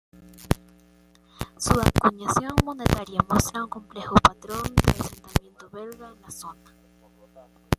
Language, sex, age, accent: Spanish, female, under 19, Andino-Pacífico: Colombia, Perú, Ecuador, oeste de Bolivia y Venezuela andina